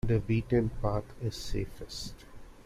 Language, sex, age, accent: English, male, 30-39, India and South Asia (India, Pakistan, Sri Lanka)